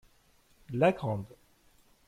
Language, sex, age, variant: French, male, 30-39, Français de métropole